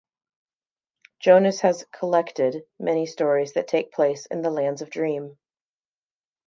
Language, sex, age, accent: English, female, 30-39, United States English